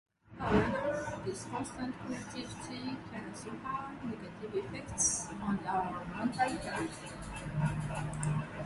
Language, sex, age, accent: English, female, 30-39, United States English; Malaysian English